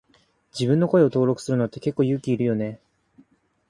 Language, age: Japanese, 19-29